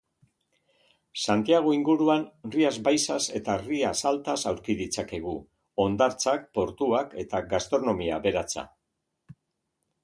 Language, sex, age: Basque, male, 60-69